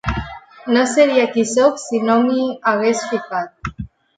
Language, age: Catalan, 19-29